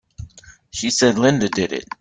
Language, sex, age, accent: English, male, 50-59, Canadian English